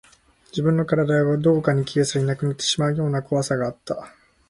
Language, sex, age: Japanese, male, 19-29